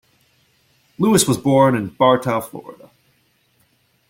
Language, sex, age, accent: English, male, 19-29, United States English